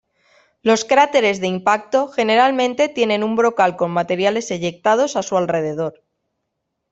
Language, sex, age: Spanish, female, 19-29